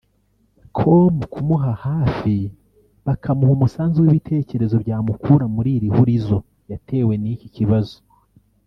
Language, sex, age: Kinyarwanda, male, 30-39